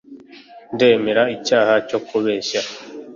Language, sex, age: Kinyarwanda, male, 19-29